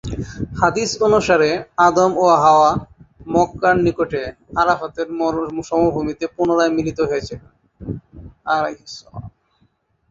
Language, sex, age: Bengali, male, 30-39